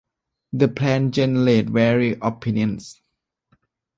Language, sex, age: English, male, 19-29